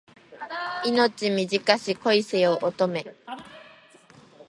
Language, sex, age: Japanese, female, 19-29